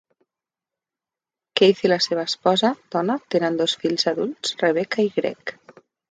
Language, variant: Catalan, Central